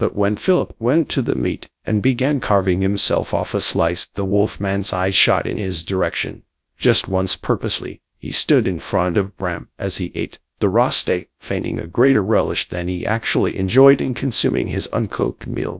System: TTS, GradTTS